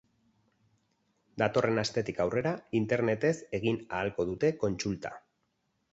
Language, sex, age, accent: Basque, male, 40-49, Erdialdekoa edo Nafarra (Gipuzkoa, Nafarroa)